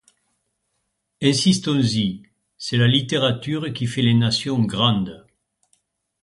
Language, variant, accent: French, Français de métropole, Français du sud de la France